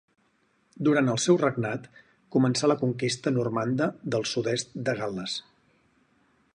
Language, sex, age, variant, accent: Catalan, male, 40-49, Central, central